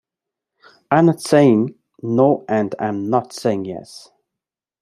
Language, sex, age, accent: English, male, 30-39, United States English